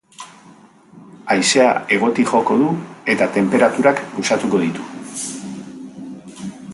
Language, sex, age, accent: Basque, male, 50-59, Mendebalekoa (Araba, Bizkaia, Gipuzkoako mendebaleko herri batzuk)